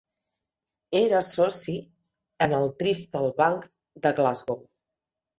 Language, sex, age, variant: Catalan, female, 50-59, Central